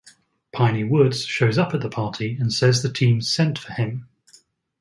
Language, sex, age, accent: English, male, 30-39, England English